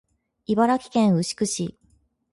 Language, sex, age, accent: Japanese, female, 30-39, 標準語